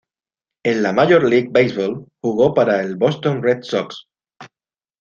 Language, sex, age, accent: Spanish, male, 40-49, España: Sur peninsular (Andalucia, Extremadura, Murcia)